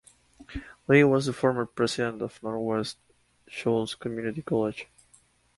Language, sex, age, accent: English, male, 19-29, United States English